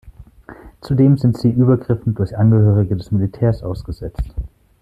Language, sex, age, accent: German, male, 30-39, Deutschland Deutsch